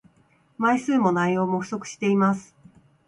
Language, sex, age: Japanese, female, 19-29